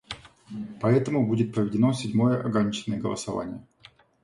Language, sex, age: Russian, male, 40-49